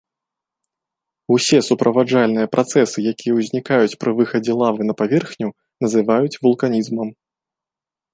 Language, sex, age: Belarusian, male, 19-29